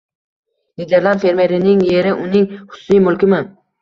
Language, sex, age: Uzbek, male, under 19